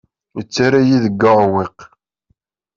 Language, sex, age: Kabyle, male, 19-29